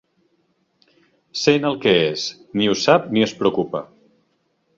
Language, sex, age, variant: Catalan, male, 50-59, Central